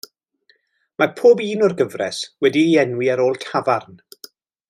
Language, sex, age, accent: Welsh, male, 40-49, Y Deyrnas Unedig Cymraeg